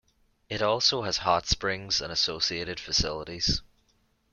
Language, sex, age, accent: English, male, 30-39, Irish English